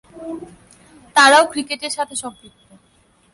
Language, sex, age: Bengali, female, under 19